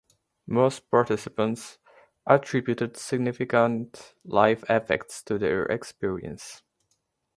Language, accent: English, United States English